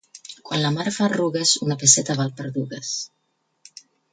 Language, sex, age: Catalan, female, 50-59